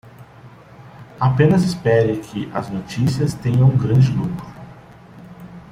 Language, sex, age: Portuguese, male, 19-29